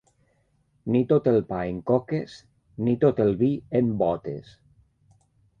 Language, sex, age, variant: Catalan, male, 50-59, Nord-Occidental